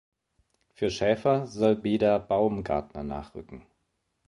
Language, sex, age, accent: German, male, 30-39, Deutschland Deutsch